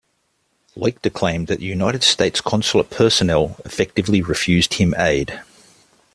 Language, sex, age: English, male, 60-69